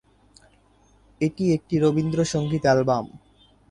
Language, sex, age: Bengali, male, 19-29